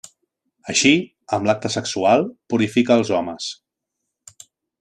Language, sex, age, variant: Catalan, male, 30-39, Central